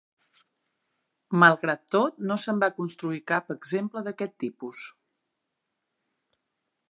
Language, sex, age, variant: Catalan, female, 30-39, Central